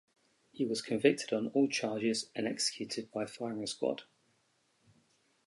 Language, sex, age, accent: English, male, 40-49, England English